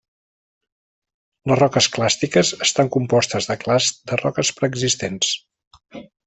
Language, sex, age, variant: Catalan, male, 50-59, Central